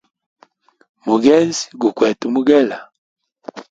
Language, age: Hemba, 19-29